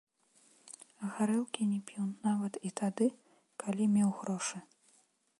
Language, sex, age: Belarusian, female, 19-29